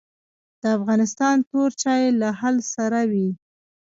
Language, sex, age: Pashto, female, 19-29